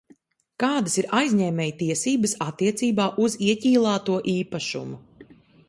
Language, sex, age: Latvian, female, 19-29